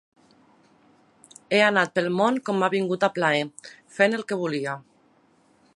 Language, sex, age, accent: Catalan, female, 30-39, valencià